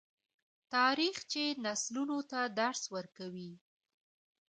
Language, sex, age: Pashto, female, 30-39